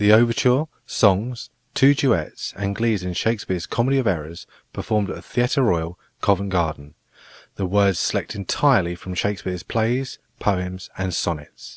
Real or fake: real